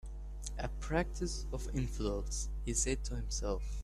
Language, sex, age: English, male, under 19